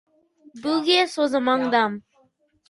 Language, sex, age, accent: English, male, under 19, United States English